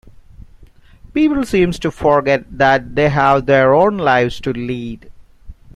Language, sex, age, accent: English, male, 30-39, India and South Asia (India, Pakistan, Sri Lanka)